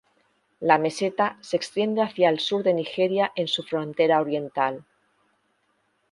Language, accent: Spanish, España: Centro-Sur peninsular (Madrid, Toledo, Castilla-La Mancha)